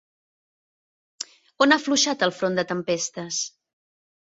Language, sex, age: Catalan, female, 40-49